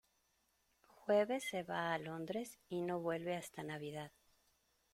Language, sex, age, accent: Spanish, female, 40-49, México